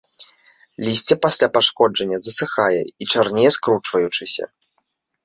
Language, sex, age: Belarusian, male, 19-29